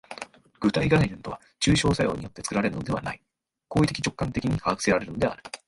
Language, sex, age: Japanese, male, 19-29